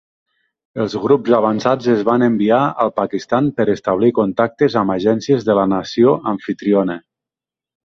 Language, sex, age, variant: Catalan, male, 40-49, Nord-Occidental